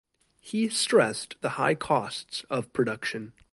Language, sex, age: English, male, 19-29